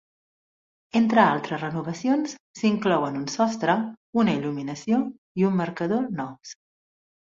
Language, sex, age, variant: Catalan, female, 40-49, Central